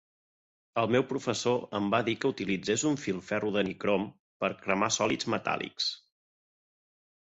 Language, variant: Catalan, Central